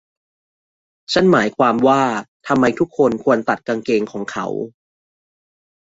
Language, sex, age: Thai, male, 30-39